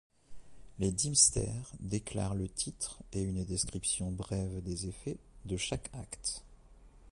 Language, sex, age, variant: French, male, 40-49, Français de métropole